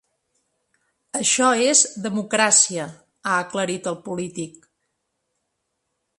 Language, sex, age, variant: Catalan, female, 40-49, Central